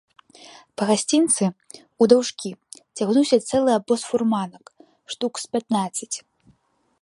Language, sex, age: Belarusian, female, under 19